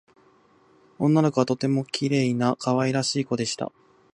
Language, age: Japanese, 19-29